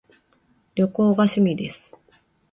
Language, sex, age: Japanese, female, 40-49